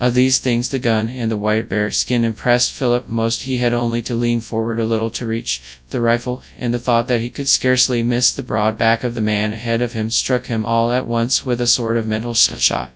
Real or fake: fake